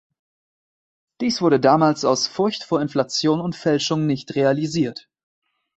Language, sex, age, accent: German, male, 19-29, Deutschland Deutsch